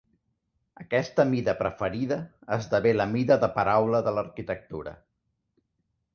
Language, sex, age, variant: Catalan, male, 40-49, Central